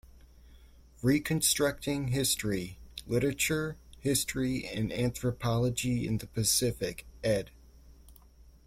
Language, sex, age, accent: English, male, 30-39, United States English